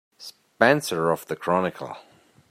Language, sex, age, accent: English, male, 30-39, United States English